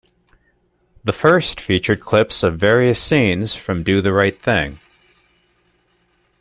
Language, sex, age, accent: English, male, 40-49, United States English